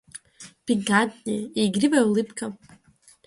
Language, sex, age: Russian, female, under 19